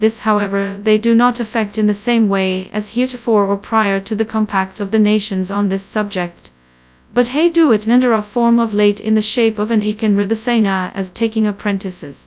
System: TTS, FastPitch